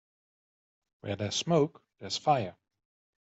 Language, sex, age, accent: English, male, 40-49, England English